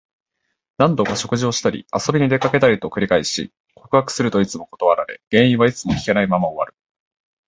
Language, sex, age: Japanese, male, 19-29